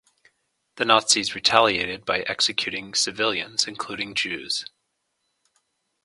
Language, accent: English, United States English